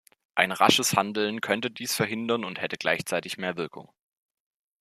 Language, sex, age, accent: German, male, 19-29, Deutschland Deutsch